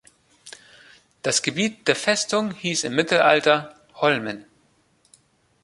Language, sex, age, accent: German, male, 19-29, Deutschland Deutsch